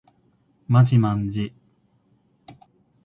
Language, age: Japanese, 19-29